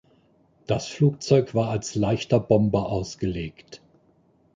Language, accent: German, Deutschland Deutsch